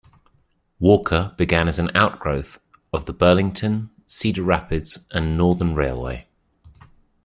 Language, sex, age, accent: English, male, 30-39, England English